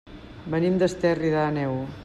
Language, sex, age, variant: Catalan, female, 50-59, Central